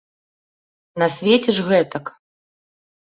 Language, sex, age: Belarusian, female, 30-39